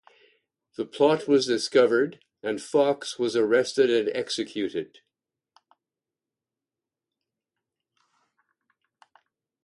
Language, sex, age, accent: English, male, 70-79, Canadian English